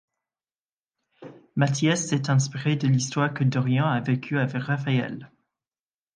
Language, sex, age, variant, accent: French, male, 19-29, Français d'Europe, Français du Royaume-Uni